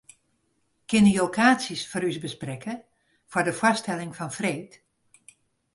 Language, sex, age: Western Frisian, female, 60-69